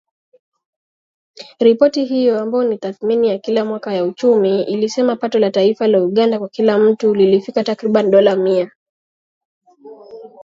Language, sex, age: Swahili, female, 19-29